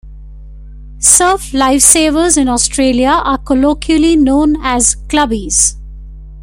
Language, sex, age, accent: English, female, 50-59, India and South Asia (India, Pakistan, Sri Lanka)